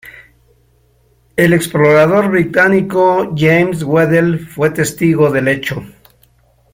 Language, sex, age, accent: Spanish, male, 70-79, México